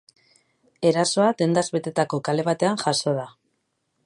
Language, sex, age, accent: Basque, female, 30-39, Mendebalekoa (Araba, Bizkaia, Gipuzkoako mendebaleko herri batzuk)